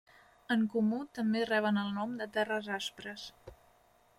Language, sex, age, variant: Catalan, female, 19-29, Central